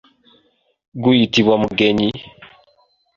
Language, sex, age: Ganda, male, 19-29